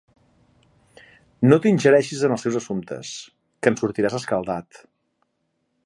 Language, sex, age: Catalan, male, 40-49